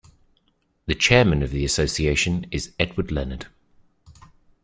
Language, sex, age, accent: English, male, 30-39, England English